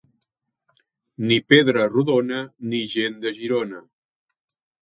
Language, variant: Catalan, Central